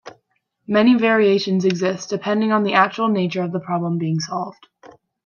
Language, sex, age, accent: English, female, 19-29, United States English